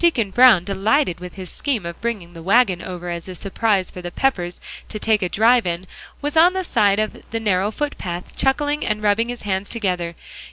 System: none